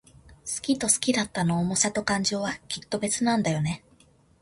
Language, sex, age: Japanese, female, 19-29